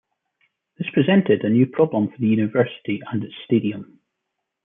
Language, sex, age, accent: English, male, 40-49, Scottish English